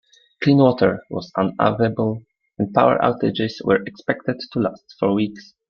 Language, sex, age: English, male, 19-29